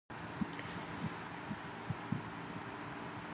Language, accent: English, Filipino